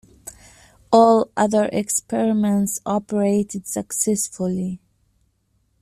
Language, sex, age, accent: English, female, 19-29, United States English